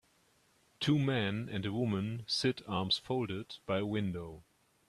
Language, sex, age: English, male, 30-39